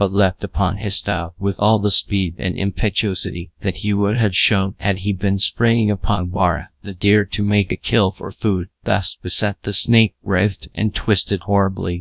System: TTS, GradTTS